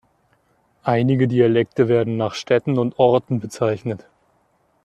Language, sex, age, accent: German, male, 19-29, Deutschland Deutsch